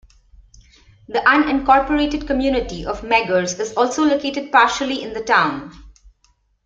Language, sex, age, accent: English, female, 40-49, India and South Asia (India, Pakistan, Sri Lanka)